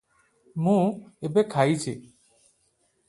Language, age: Odia, 40-49